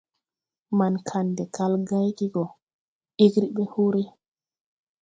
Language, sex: Tupuri, female